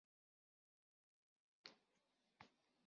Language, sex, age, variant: Catalan, female, 60-69, Central